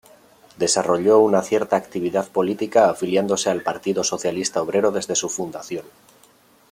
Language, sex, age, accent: Spanish, male, 30-39, España: Norte peninsular (Asturias, Castilla y León, Cantabria, País Vasco, Navarra, Aragón, La Rioja, Guadalajara, Cuenca)